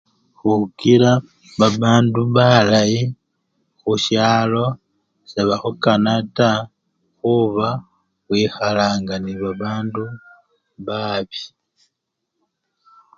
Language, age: Luyia, 40-49